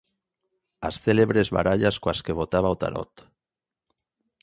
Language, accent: Galician, Normativo (estándar)